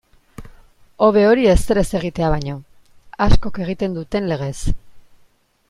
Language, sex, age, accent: Basque, female, 19-29, Mendebalekoa (Araba, Bizkaia, Gipuzkoako mendebaleko herri batzuk)